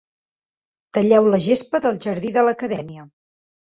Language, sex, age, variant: Catalan, female, 19-29, Central